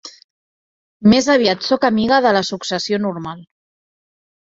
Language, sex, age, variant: Catalan, female, 19-29, Central